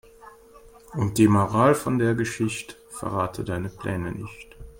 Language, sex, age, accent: German, male, 30-39, Deutschland Deutsch